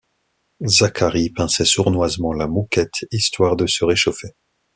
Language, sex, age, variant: French, male, 30-39, Français de métropole